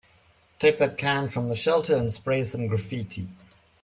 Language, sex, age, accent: English, male, 40-49, Southern African (South Africa, Zimbabwe, Namibia)